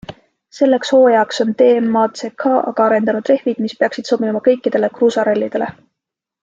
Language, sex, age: Estonian, female, 19-29